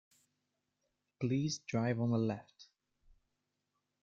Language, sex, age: English, male, 19-29